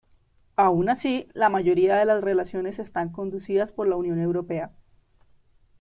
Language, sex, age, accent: Spanish, female, 19-29, Andino-Pacífico: Colombia, Perú, Ecuador, oeste de Bolivia y Venezuela andina